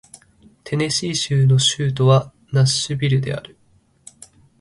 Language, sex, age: Japanese, male, under 19